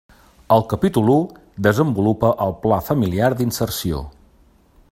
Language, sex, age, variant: Catalan, male, 40-49, Central